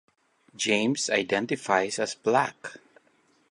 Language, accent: English, United States English